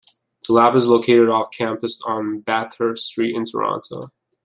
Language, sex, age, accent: English, male, 19-29, United States English